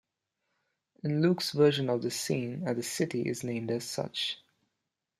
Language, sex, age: English, male, under 19